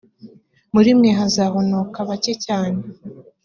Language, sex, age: Kinyarwanda, female, under 19